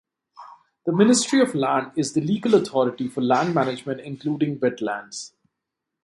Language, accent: English, India and South Asia (India, Pakistan, Sri Lanka)